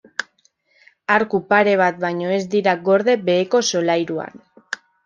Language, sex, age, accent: Basque, female, 19-29, Mendebalekoa (Araba, Bizkaia, Gipuzkoako mendebaleko herri batzuk)